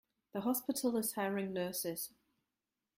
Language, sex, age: English, female, 40-49